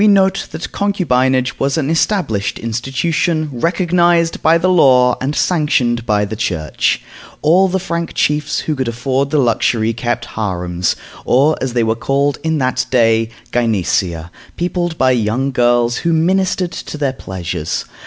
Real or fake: real